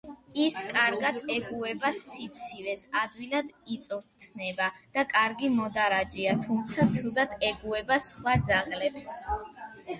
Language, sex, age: Georgian, female, under 19